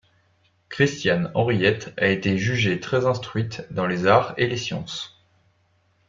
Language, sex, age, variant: French, male, 19-29, Français de métropole